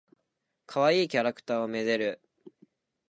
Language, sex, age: Japanese, male, 19-29